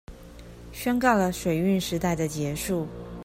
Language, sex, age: Chinese, female, 30-39